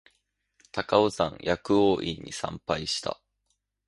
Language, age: Japanese, 19-29